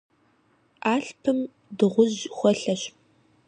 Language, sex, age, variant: Kabardian, female, 19-29, Адыгэбзэ (Къэбэрдей, Кирил, псоми зэдай)